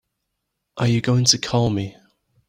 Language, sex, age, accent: English, male, 19-29, England English